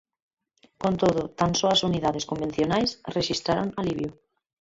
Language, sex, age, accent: Galician, female, 30-39, Normativo (estándar)